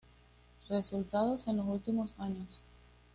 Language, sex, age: Spanish, female, 19-29